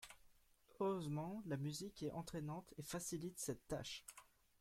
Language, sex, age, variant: French, male, under 19, Français de métropole